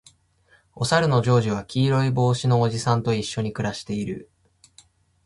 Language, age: Japanese, 19-29